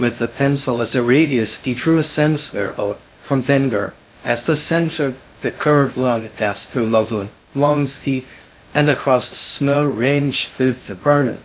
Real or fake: fake